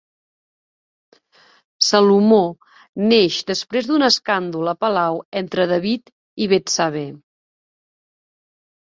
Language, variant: Catalan, Septentrional